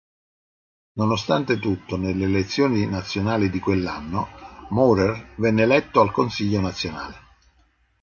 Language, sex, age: Italian, male, 50-59